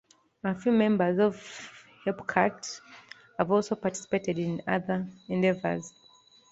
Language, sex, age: English, female, 19-29